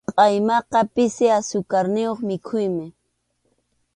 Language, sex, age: Arequipa-La Unión Quechua, female, 30-39